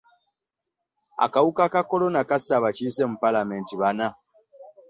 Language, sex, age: Ganda, male, 19-29